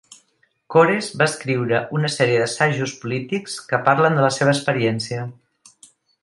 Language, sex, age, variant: Catalan, female, 60-69, Central